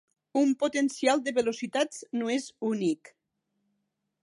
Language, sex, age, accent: Catalan, female, 60-69, occidental